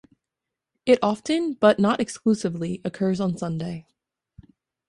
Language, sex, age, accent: English, female, under 19, United States English